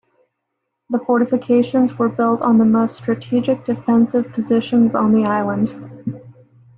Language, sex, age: English, female, 30-39